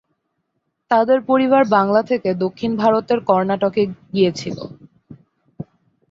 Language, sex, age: Bengali, female, 19-29